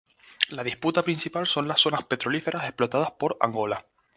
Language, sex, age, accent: Spanish, male, 19-29, España: Islas Canarias